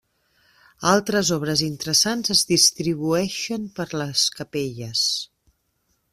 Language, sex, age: Catalan, female, 40-49